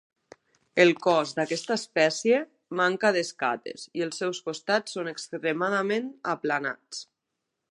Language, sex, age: Catalan, female, 30-39